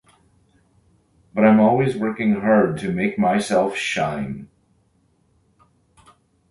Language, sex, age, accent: English, male, 40-49, Canadian English